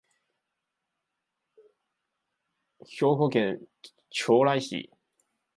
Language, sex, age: Japanese, male, 19-29